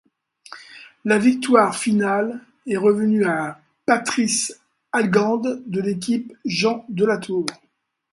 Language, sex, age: French, male, 60-69